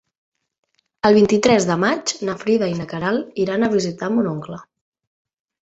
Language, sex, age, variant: Catalan, female, under 19, Central